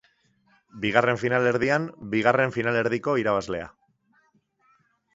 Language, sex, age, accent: Basque, male, 30-39, Mendebalekoa (Araba, Bizkaia, Gipuzkoako mendebaleko herri batzuk)